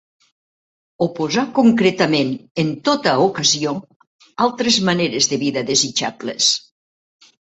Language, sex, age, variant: Catalan, female, 60-69, Central